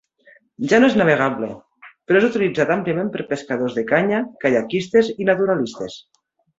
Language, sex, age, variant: Catalan, female, 40-49, Nord-Occidental